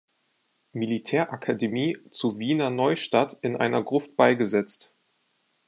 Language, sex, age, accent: German, male, 19-29, Deutschland Deutsch